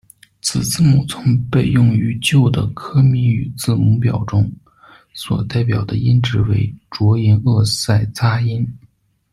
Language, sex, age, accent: Chinese, male, 19-29, 出生地：黑龙江省